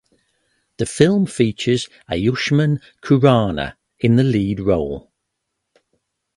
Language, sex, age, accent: English, male, 40-49, England English